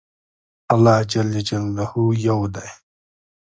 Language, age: Pashto, 30-39